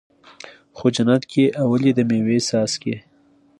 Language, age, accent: Pashto, 19-29, معیاري پښتو